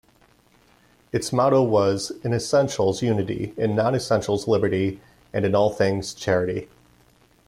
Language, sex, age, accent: English, male, 40-49, United States English